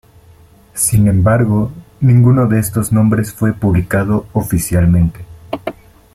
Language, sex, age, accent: Spanish, male, 19-29, México